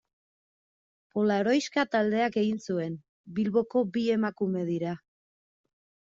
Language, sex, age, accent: Basque, female, 30-39, Erdialdekoa edo Nafarra (Gipuzkoa, Nafarroa)